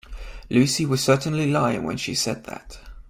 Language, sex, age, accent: English, male, 19-29, England English